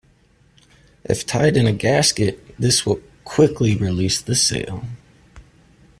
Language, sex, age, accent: English, male, 19-29, United States English